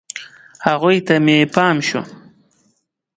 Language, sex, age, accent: Pashto, male, 19-29, معیاري پښتو